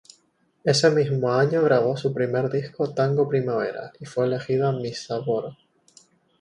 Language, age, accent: Spanish, 19-29, España: Islas Canarias